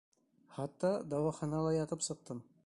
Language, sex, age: Bashkir, male, 40-49